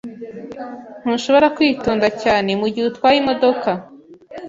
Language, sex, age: Kinyarwanda, female, 19-29